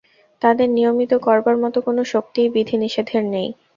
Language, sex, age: Bengali, female, 19-29